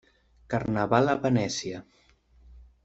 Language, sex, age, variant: Catalan, male, 19-29, Central